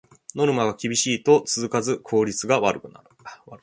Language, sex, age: Japanese, male, 30-39